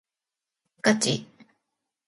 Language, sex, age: Japanese, female, 40-49